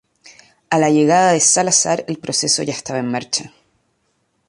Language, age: Spanish, 40-49